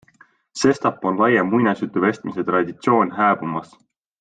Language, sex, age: Estonian, male, 19-29